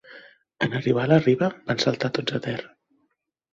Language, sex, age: Catalan, female, 30-39